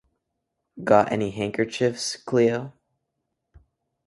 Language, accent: English, United States English